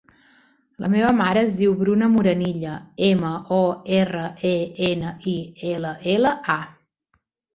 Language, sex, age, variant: Catalan, female, 40-49, Balear